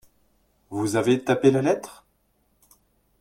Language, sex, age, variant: French, male, 30-39, Français de métropole